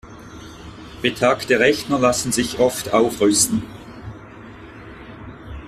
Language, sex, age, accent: German, male, 30-39, Schweizerdeutsch